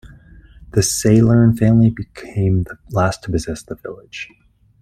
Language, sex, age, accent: English, male, 19-29, Canadian English